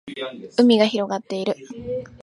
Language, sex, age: Japanese, female, 19-29